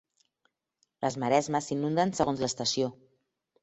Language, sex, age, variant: Catalan, female, 40-49, Central